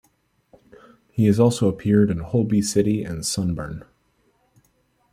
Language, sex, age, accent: English, male, 19-29, United States English